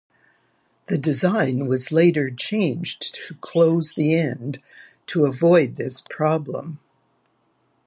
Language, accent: English, Canadian English